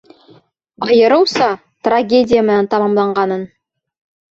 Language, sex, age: Bashkir, female, 30-39